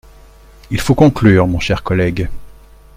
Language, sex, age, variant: French, male, 60-69, Français de métropole